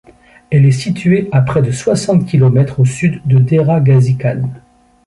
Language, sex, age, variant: French, male, 50-59, Français de métropole